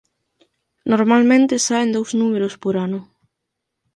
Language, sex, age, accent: Galician, female, under 19, Normativo (estándar)